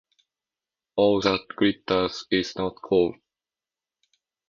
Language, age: Japanese, under 19